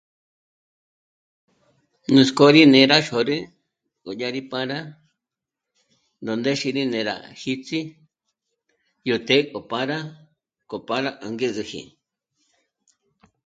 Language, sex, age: Michoacán Mazahua, female, 50-59